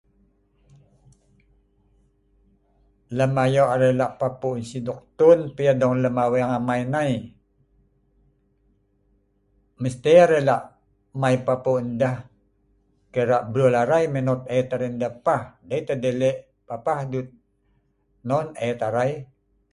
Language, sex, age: Sa'ban, male, 50-59